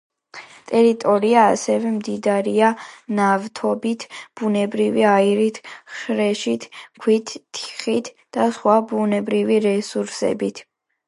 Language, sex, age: Georgian, female, under 19